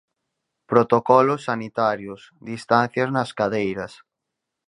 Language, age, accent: Galician, under 19, Oriental (común en zona oriental)